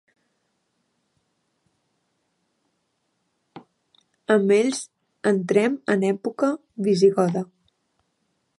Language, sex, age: Catalan, female, 19-29